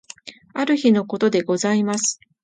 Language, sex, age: Japanese, female, 50-59